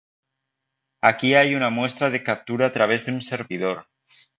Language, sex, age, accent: Spanish, male, 19-29, España: Centro-Sur peninsular (Madrid, Toledo, Castilla-La Mancha)